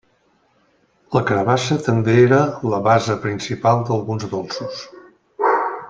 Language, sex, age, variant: Catalan, male, 60-69, Central